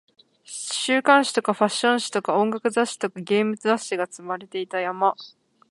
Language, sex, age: Japanese, female, 19-29